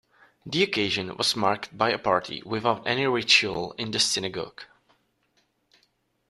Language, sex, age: English, male, 19-29